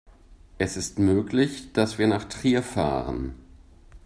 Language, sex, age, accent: German, male, 50-59, Deutschland Deutsch